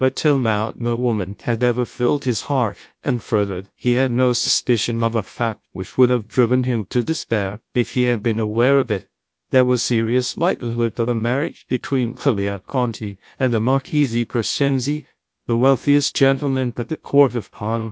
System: TTS, GlowTTS